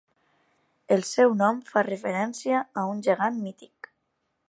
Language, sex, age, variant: Catalan, female, 19-29, Tortosí